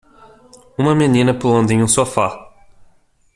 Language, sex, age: Portuguese, male, 19-29